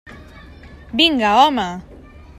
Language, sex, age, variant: Catalan, female, 30-39, Central